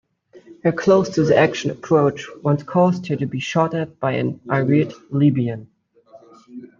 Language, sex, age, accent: English, male, 19-29, United States English